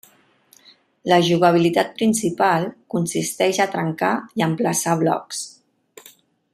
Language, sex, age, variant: Catalan, female, 40-49, Central